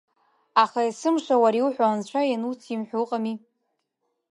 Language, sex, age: Abkhazian, female, under 19